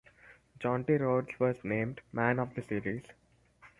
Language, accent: English, India and South Asia (India, Pakistan, Sri Lanka)